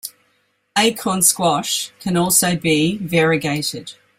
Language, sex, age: English, female, 60-69